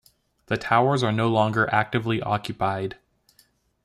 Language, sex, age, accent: English, male, 19-29, United States English